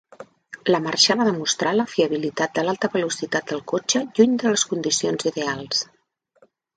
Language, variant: Catalan, Central